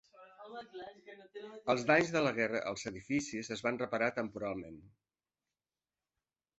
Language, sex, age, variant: Catalan, female, 60-69, Central